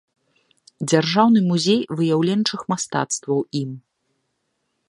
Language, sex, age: Belarusian, female, 30-39